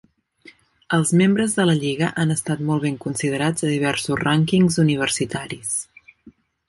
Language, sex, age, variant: Catalan, female, 19-29, Central